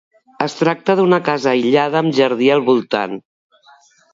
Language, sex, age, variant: Catalan, female, 50-59, Septentrional